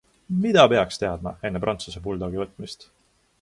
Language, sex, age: Estonian, male, 19-29